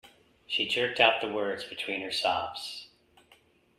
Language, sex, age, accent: English, male, 30-39, United States English